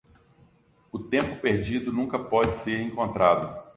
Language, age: Portuguese, 40-49